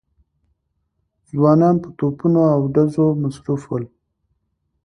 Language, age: Pashto, 19-29